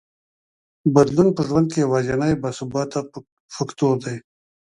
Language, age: Pashto, 60-69